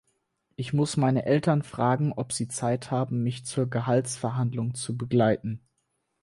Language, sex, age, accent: German, male, 19-29, Deutschland Deutsch